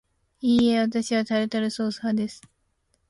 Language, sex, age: Japanese, female, under 19